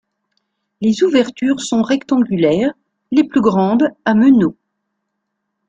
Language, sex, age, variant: French, female, 50-59, Français de métropole